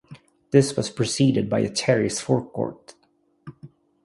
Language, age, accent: English, 30-39, Filipino